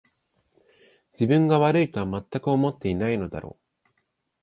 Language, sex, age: Japanese, male, 19-29